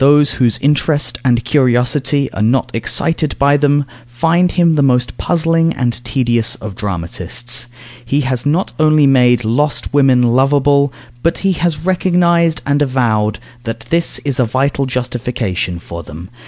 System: none